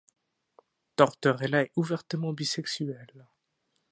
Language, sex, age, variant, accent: French, male, under 19, Français d'Europe, Français de Suisse